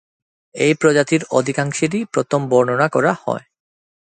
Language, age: Bengali, 30-39